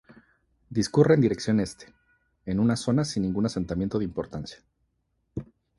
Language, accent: Spanish, México